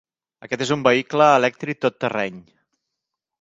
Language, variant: Catalan, Central